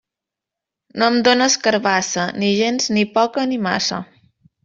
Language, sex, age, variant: Catalan, female, 19-29, Central